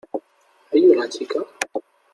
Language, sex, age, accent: Spanish, male, 19-29, España: Norte peninsular (Asturias, Castilla y León, Cantabria, País Vasco, Navarra, Aragón, La Rioja, Guadalajara, Cuenca)